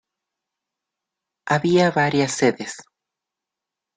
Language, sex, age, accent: Spanish, male, 19-29, Andino-Pacífico: Colombia, Perú, Ecuador, oeste de Bolivia y Venezuela andina